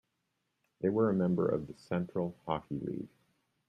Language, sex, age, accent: English, male, 60-69, United States English